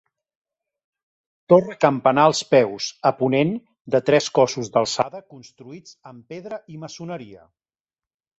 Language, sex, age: Catalan, male, 40-49